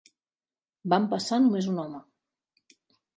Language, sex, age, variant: Catalan, female, 40-49, Central